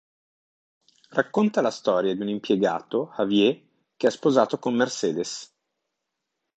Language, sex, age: Italian, male, 40-49